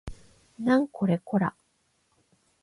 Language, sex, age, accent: Japanese, female, 50-59, 関西; 関東